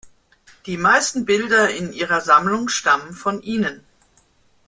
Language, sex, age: German, male, 50-59